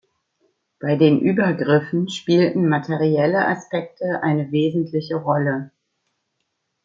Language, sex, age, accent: German, female, 50-59, Deutschland Deutsch